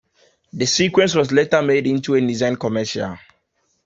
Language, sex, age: English, male, 30-39